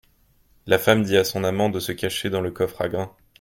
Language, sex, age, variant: French, male, 19-29, Français de métropole